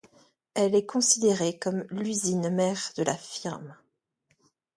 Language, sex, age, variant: French, female, 30-39, Français de métropole